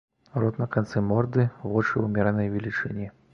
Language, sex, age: Belarusian, male, 30-39